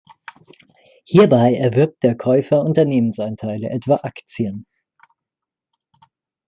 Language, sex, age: German, male, 19-29